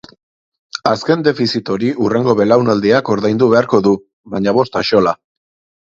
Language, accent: Basque, Erdialdekoa edo Nafarra (Gipuzkoa, Nafarroa)